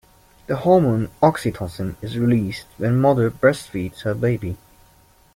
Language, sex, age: English, male, 19-29